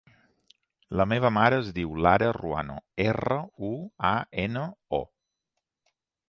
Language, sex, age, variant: Catalan, male, 40-49, Balear